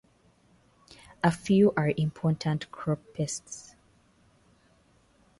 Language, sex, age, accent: English, female, 19-29, Ugandan english